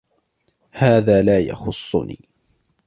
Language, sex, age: Arabic, male, 19-29